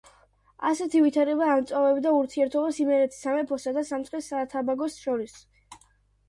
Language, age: Georgian, under 19